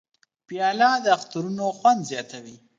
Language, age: Pashto, 19-29